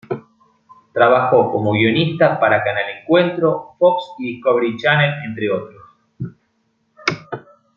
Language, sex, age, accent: Spanish, male, 30-39, Rioplatense: Argentina, Uruguay, este de Bolivia, Paraguay